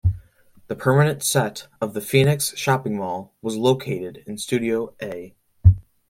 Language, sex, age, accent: English, male, under 19, United States English